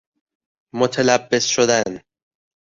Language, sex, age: Persian, male, 19-29